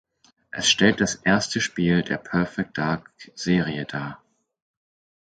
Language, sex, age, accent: German, male, 19-29, Deutschland Deutsch; Hochdeutsch